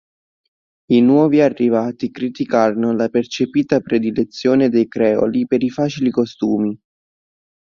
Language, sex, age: Italian, male, 19-29